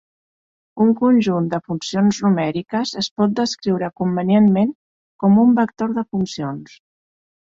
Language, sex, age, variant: Catalan, male, under 19, Central